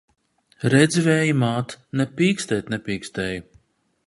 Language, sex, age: Latvian, male, 50-59